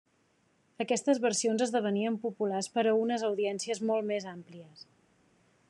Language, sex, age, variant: Catalan, female, 40-49, Central